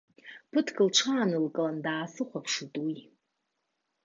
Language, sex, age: Abkhazian, female, 40-49